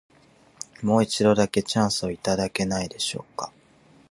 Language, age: Japanese, under 19